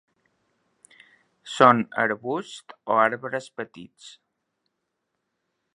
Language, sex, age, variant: Catalan, male, 50-59, Balear